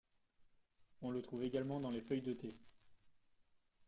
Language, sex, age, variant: French, male, 19-29, Français de métropole